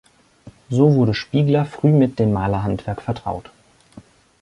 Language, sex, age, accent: German, male, 19-29, Deutschland Deutsch